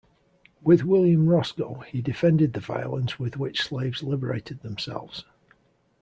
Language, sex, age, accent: English, male, 40-49, England English